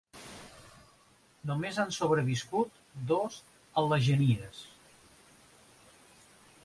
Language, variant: Catalan, Balear